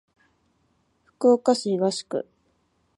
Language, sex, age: Japanese, female, 19-29